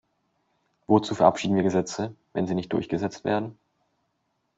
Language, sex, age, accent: German, male, 19-29, Deutschland Deutsch